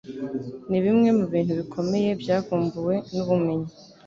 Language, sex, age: Kinyarwanda, female, under 19